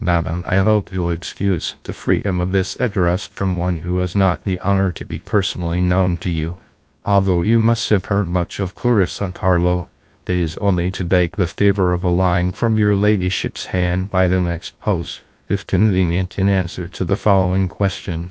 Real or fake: fake